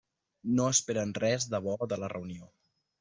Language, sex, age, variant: Catalan, male, 19-29, Central